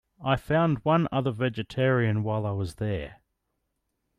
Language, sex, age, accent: English, male, 30-39, Australian English